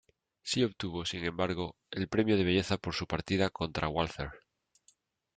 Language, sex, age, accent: Spanish, male, 40-49, España: Norte peninsular (Asturias, Castilla y León, Cantabria, País Vasco, Navarra, Aragón, La Rioja, Guadalajara, Cuenca)